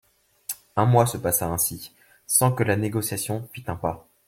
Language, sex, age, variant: French, male, 19-29, Français de métropole